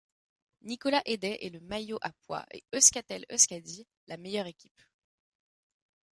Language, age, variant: French, 19-29, Français de métropole